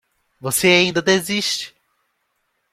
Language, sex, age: Portuguese, male, 19-29